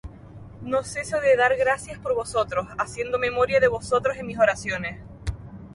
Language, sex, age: Spanish, female, 19-29